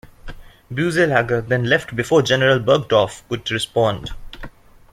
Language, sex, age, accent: English, male, under 19, India and South Asia (India, Pakistan, Sri Lanka)